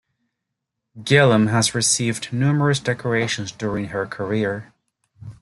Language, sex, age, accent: English, male, 30-39, United States English